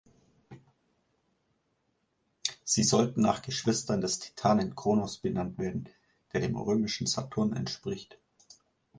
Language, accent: German, Deutschland Deutsch